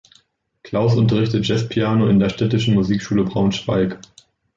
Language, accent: German, Deutschland Deutsch